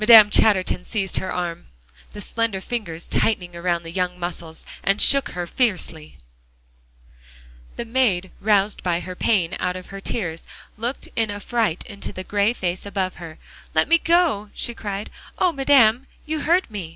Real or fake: real